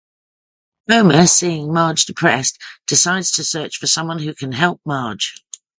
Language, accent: English, England English